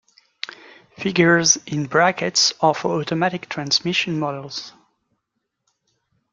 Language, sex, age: English, male, 30-39